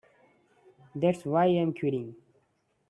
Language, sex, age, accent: English, male, 19-29, India and South Asia (India, Pakistan, Sri Lanka)